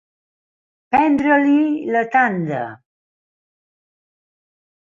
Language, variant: Catalan, Central